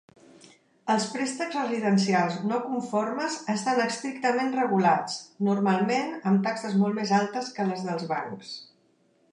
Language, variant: Catalan, Central